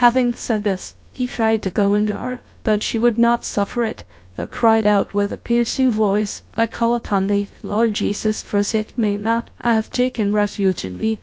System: TTS, GlowTTS